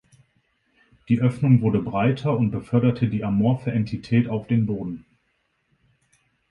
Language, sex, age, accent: German, male, 30-39, Deutschland Deutsch